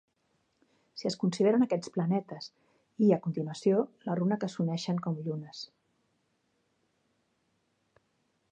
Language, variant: Catalan, Central